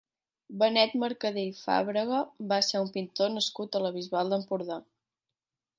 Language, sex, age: Catalan, female, 19-29